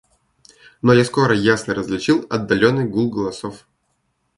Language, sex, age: Russian, male, 19-29